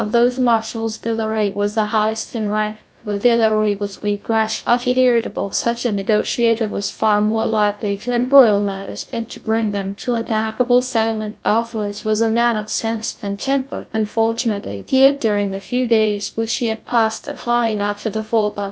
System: TTS, GlowTTS